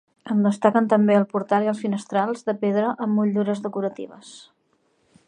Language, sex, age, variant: Catalan, female, 40-49, Central